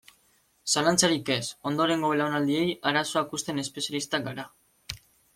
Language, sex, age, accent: Basque, male, 19-29, Mendebalekoa (Araba, Bizkaia, Gipuzkoako mendebaleko herri batzuk)